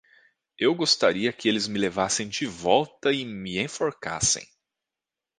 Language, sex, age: Portuguese, male, 30-39